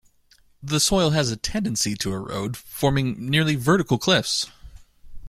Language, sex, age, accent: English, male, 30-39, United States English